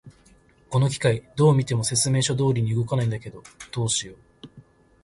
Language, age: Japanese, 19-29